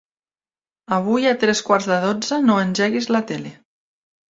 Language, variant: Catalan, Central